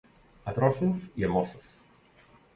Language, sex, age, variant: Catalan, male, 40-49, Nord-Occidental